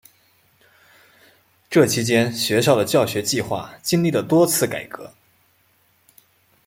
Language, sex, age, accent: Chinese, male, 19-29, 出生地：湖北省